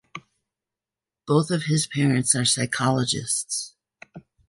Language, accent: English, United States English